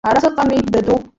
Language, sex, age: Abkhazian, female, under 19